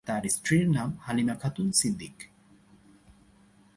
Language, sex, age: Bengali, male, 19-29